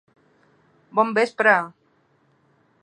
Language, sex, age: Catalan, female, 30-39